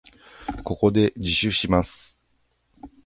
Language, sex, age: Japanese, male, 40-49